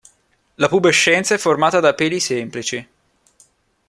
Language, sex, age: Italian, male, 19-29